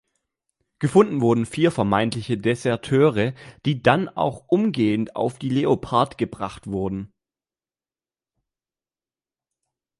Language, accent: German, Deutschland Deutsch